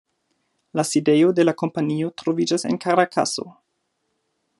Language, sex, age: Esperanto, male, 30-39